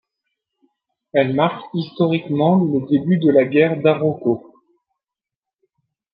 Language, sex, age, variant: French, male, 30-39, Français de métropole